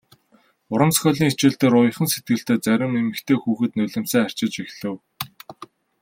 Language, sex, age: Mongolian, male, 19-29